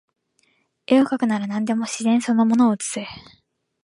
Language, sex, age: Japanese, female, 19-29